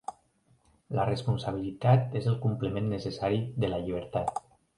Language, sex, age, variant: Catalan, male, 40-49, Central